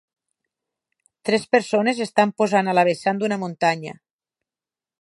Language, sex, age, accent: Catalan, female, 50-59, Ebrenc